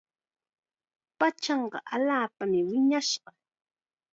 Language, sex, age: Chiquián Ancash Quechua, female, 30-39